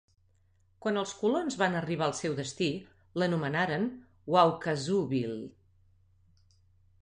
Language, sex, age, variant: Catalan, female, 40-49, Nord-Occidental